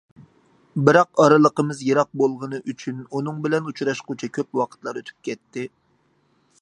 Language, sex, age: Uyghur, male, 30-39